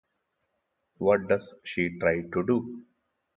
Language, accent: English, India and South Asia (India, Pakistan, Sri Lanka)